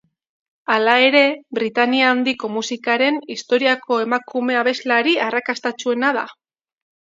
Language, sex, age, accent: Basque, female, 19-29, Erdialdekoa edo Nafarra (Gipuzkoa, Nafarroa)